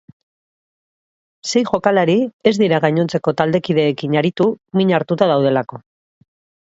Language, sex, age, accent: Basque, female, 40-49, Mendebalekoa (Araba, Bizkaia, Gipuzkoako mendebaleko herri batzuk)